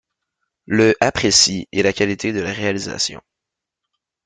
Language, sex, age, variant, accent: French, male, 19-29, Français d'Amérique du Nord, Français du Canada